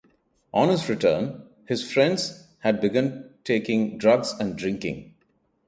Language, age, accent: English, 30-39, India and South Asia (India, Pakistan, Sri Lanka)